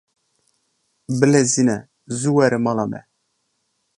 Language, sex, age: Kurdish, male, 30-39